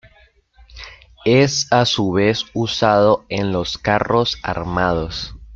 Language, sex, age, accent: Spanish, male, 19-29, Andino-Pacífico: Colombia, Perú, Ecuador, oeste de Bolivia y Venezuela andina